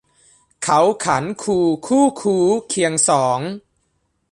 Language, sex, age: Thai, male, under 19